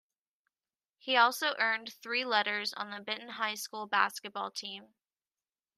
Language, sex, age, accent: English, male, 19-29, United States English